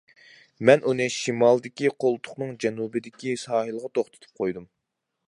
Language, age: Uyghur, 19-29